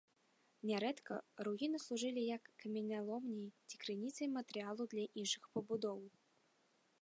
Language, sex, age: Belarusian, female, 19-29